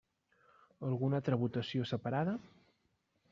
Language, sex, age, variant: Catalan, male, 30-39, Central